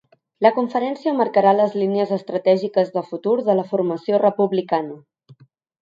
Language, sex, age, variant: Catalan, female, 30-39, Central